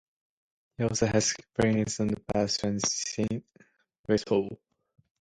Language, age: English, 19-29